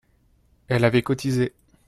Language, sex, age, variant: French, male, 19-29, Français de métropole